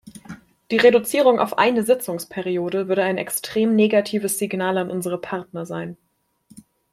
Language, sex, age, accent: German, female, 19-29, Deutschland Deutsch